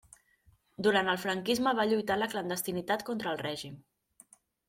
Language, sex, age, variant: Catalan, female, 30-39, Central